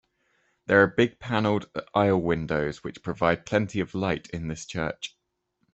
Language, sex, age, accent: English, male, 30-39, England English